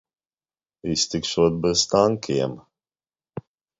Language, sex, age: Latvian, male, 50-59